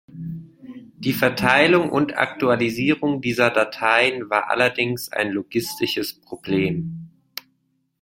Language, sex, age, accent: German, male, 19-29, Deutschland Deutsch